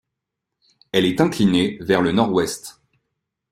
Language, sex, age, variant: French, male, 30-39, Français de métropole